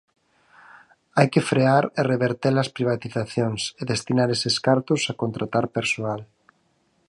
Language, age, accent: Galician, 40-49, Normativo (estándar)